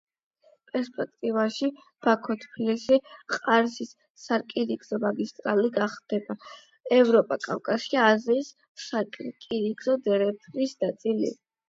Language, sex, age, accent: Georgian, male, under 19, ჩვეულებრივი